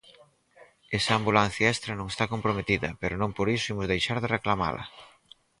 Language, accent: Galician, Normativo (estándar)